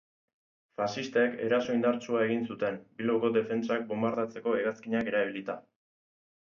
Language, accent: Basque, Erdialdekoa edo Nafarra (Gipuzkoa, Nafarroa)